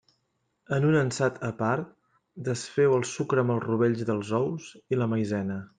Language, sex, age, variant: Catalan, male, 30-39, Central